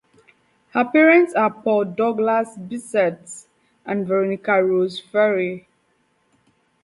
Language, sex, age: English, female, 19-29